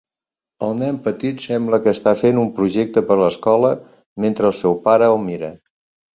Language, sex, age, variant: Catalan, male, 60-69, Central